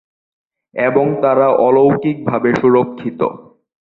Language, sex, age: Bengali, male, under 19